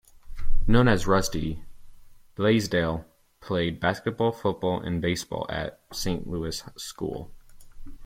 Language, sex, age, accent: English, male, 19-29, United States English